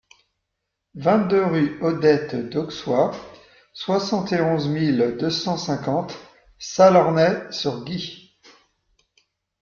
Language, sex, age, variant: French, male, 40-49, Français de métropole